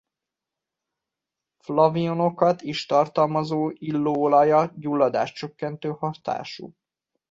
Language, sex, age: Hungarian, male, 30-39